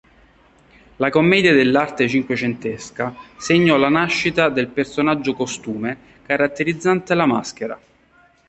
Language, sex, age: Italian, male, 30-39